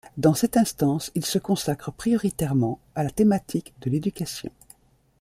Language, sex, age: French, female, 50-59